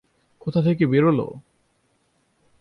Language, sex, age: Bengali, male, 19-29